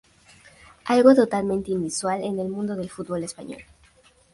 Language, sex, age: Spanish, female, under 19